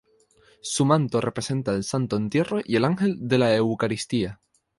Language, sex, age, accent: Spanish, male, 19-29, España: Islas Canarias